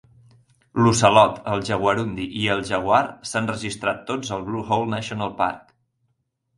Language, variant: Catalan, Central